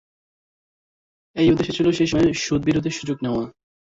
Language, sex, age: Bengali, male, 19-29